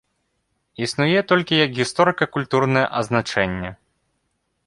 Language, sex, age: Belarusian, male, 19-29